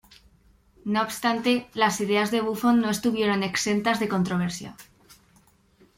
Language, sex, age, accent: Spanish, female, under 19, España: Norte peninsular (Asturias, Castilla y León, Cantabria, País Vasco, Navarra, Aragón, La Rioja, Guadalajara, Cuenca)